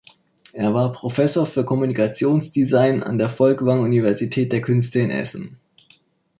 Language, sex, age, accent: German, male, 19-29, Deutschland Deutsch